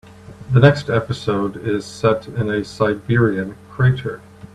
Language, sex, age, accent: English, male, 50-59, Canadian English